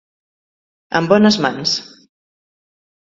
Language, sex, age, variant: Catalan, female, 50-59, Central